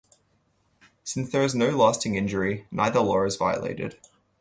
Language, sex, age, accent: English, male, 19-29, Australian English